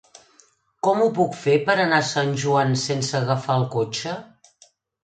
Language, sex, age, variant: Catalan, female, 60-69, Central